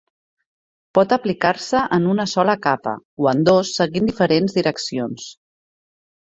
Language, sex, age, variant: Catalan, female, 40-49, Central